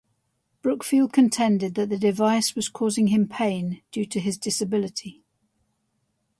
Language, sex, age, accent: English, female, 60-69, England English